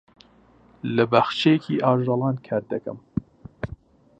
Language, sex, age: Central Kurdish, male, 19-29